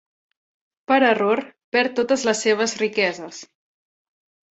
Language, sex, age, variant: Catalan, female, 30-39, Central